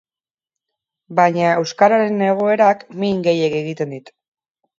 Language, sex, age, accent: Basque, female, 30-39, Erdialdekoa edo Nafarra (Gipuzkoa, Nafarroa)